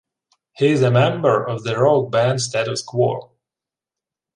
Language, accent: English, United States English